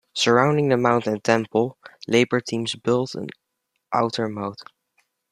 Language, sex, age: English, male, under 19